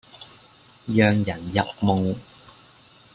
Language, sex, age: Cantonese, male, 19-29